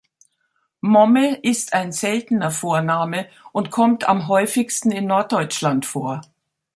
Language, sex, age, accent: German, female, 70-79, Deutschland Deutsch